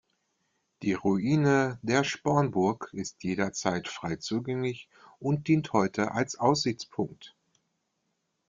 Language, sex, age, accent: German, male, 30-39, Deutschland Deutsch